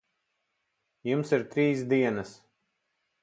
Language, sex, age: Latvian, male, 40-49